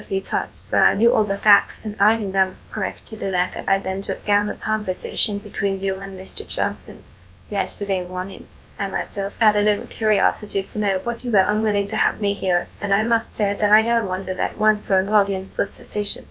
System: TTS, GlowTTS